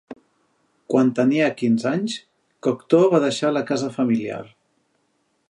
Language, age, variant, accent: Catalan, 30-39, Central, central